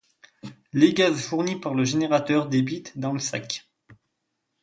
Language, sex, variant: French, male, Français de métropole